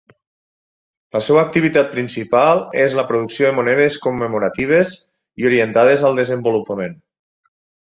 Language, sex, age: Catalan, male, 50-59